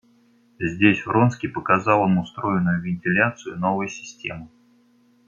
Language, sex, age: Russian, male, 30-39